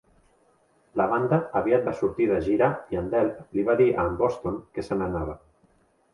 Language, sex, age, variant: Catalan, male, 40-49, Central